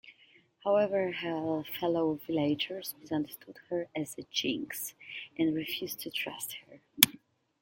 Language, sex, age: English, female, 40-49